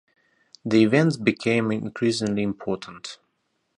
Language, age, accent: English, 19-29, Russian